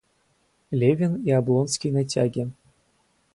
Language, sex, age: Russian, male, 19-29